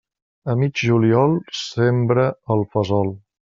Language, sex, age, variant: Catalan, male, 40-49, Central